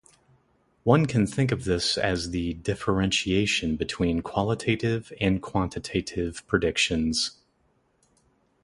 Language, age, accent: English, 30-39, United States English